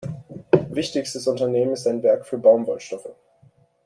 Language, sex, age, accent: German, male, 19-29, Deutschland Deutsch